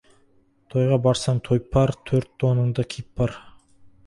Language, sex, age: Kazakh, male, 19-29